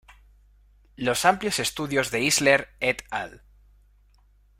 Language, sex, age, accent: Spanish, male, 30-39, España: Centro-Sur peninsular (Madrid, Toledo, Castilla-La Mancha)